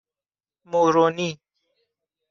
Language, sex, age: Persian, male, 30-39